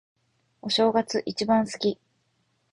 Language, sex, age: Japanese, female, 30-39